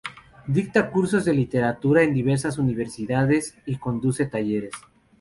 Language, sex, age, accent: Spanish, male, 19-29, México